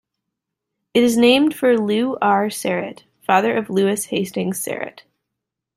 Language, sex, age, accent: English, female, 30-39, United States English